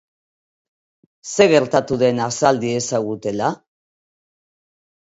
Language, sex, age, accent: Basque, female, 50-59, Mendebalekoa (Araba, Bizkaia, Gipuzkoako mendebaleko herri batzuk)